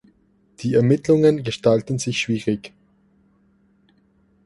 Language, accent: German, Schweizerdeutsch